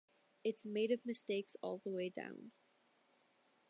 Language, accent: English, United States English